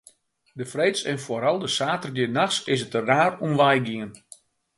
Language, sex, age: Western Frisian, male, 50-59